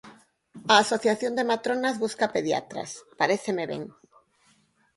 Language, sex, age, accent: Galician, female, 50-59, Normativo (estándar)